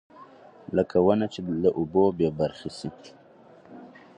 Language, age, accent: Pashto, 19-29, کندهارۍ لهجه